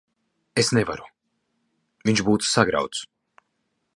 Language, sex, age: Latvian, male, 30-39